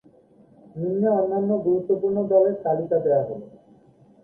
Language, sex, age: Bengali, male, 19-29